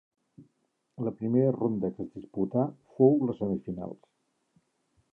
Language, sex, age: Catalan, male, 60-69